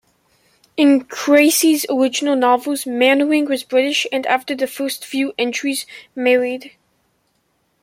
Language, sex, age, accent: English, male, under 19, England English